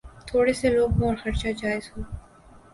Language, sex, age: Urdu, female, 19-29